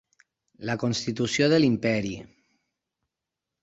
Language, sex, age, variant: Catalan, male, 30-39, Nord-Occidental